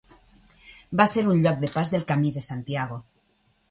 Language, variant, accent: Catalan, Valencià meridional, valencià